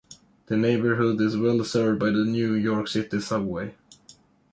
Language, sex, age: English, male, under 19